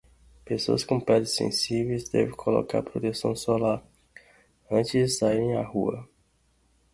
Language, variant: Portuguese, Portuguese (Brasil)